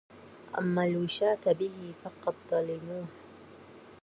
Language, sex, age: Arabic, female, 19-29